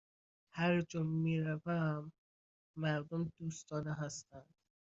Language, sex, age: Persian, male, 19-29